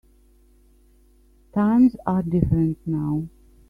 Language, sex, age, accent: English, female, 50-59, Australian English